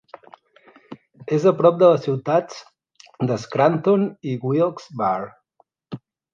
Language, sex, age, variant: Catalan, male, 40-49, Central